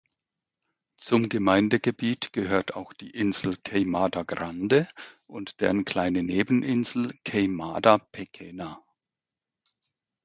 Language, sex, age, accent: German, male, 60-69, Deutschland Deutsch; Schweizerdeutsch